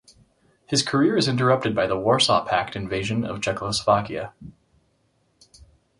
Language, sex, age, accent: English, male, 30-39, United States English